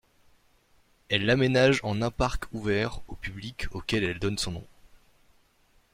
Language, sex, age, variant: French, male, 19-29, Français de métropole